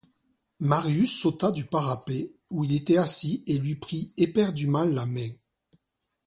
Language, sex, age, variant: French, male, 40-49, Français de métropole